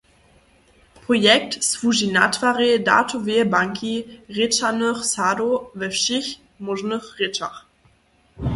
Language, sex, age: Upper Sorbian, female, under 19